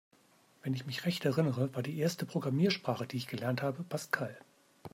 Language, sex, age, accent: German, male, 50-59, Deutschland Deutsch